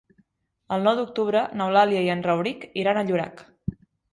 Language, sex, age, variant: Catalan, female, 19-29, Central